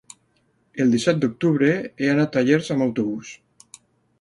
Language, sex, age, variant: Catalan, male, 40-49, Nord-Occidental